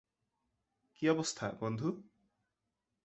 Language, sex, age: Bengali, male, 19-29